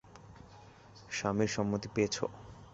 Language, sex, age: Bengali, male, 19-29